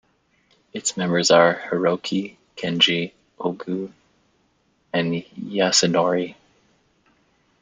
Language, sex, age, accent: English, male, 30-39, United States English